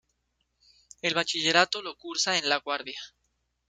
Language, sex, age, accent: Spanish, male, 19-29, México